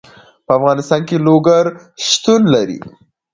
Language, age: Pashto, 19-29